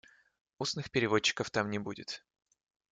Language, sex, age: Russian, male, 19-29